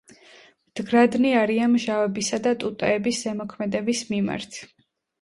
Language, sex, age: Georgian, female, 19-29